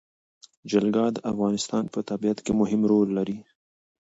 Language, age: Pashto, 19-29